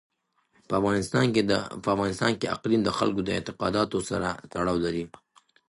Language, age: Pashto, 19-29